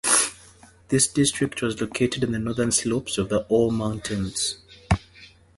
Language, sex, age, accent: English, female, 19-29, England English; Southern African (South Africa, Zimbabwe, Namibia)